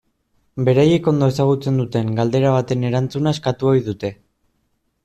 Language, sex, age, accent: Basque, male, 19-29, Erdialdekoa edo Nafarra (Gipuzkoa, Nafarroa)